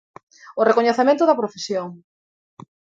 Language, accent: Galician, Normativo (estándar)